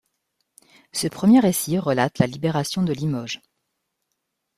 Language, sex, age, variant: French, female, 40-49, Français de métropole